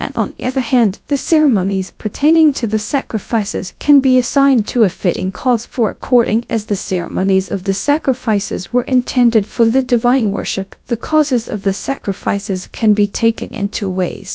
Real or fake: fake